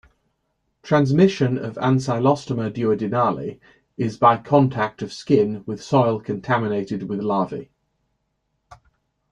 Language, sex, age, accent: English, male, 30-39, England English